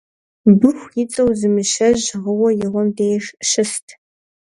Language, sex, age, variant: Kabardian, female, under 19, Адыгэбзэ (Къэбэрдей, Кирил, псоми зэдай)